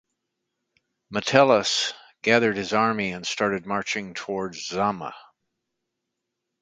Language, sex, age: English, male, 60-69